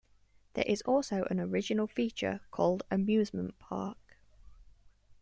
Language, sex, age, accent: English, female, 19-29, England English